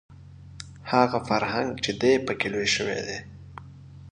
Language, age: Pashto, 30-39